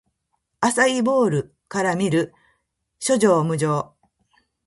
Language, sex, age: Japanese, female, 50-59